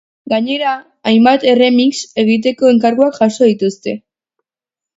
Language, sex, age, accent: Basque, female, 40-49, Erdialdekoa edo Nafarra (Gipuzkoa, Nafarroa)